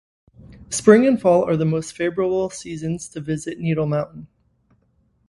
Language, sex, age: English, male, 19-29